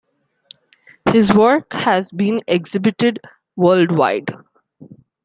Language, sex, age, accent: English, female, 19-29, India and South Asia (India, Pakistan, Sri Lanka)